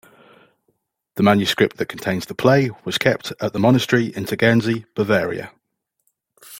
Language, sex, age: English, male, 40-49